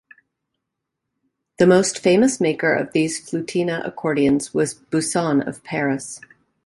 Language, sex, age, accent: English, female, 40-49, United States English